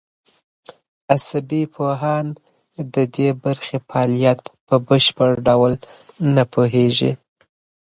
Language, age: Pashto, 19-29